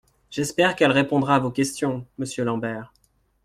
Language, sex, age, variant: French, male, 30-39, Français de métropole